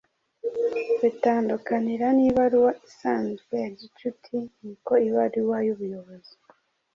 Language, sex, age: Kinyarwanda, female, 30-39